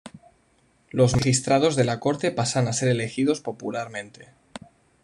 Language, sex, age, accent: Spanish, male, 19-29, España: Norte peninsular (Asturias, Castilla y León, Cantabria, País Vasco, Navarra, Aragón, La Rioja, Guadalajara, Cuenca)